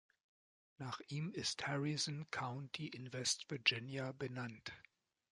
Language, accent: German, Deutschland Deutsch